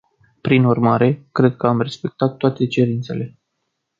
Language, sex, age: Romanian, male, 19-29